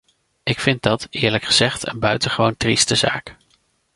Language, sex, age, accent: Dutch, male, 40-49, Nederlands Nederlands